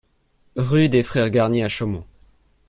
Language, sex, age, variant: French, male, 19-29, Français de métropole